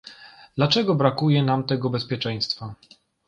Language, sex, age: Polish, male, 30-39